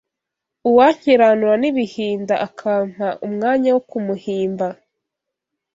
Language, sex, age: Kinyarwanda, female, 19-29